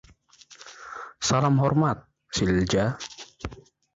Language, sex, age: Indonesian, female, 30-39